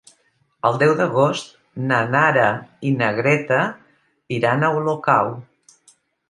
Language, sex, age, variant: Catalan, female, 60-69, Central